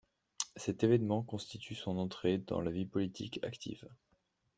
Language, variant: French, Français de métropole